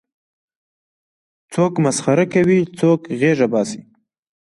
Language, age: Pashto, 19-29